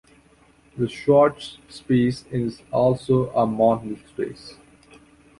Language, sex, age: English, male, 19-29